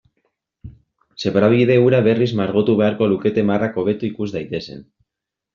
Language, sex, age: Basque, male, 19-29